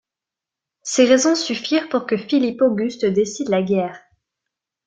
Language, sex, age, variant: French, female, 19-29, Français de métropole